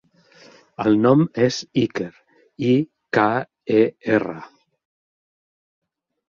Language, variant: Catalan, Central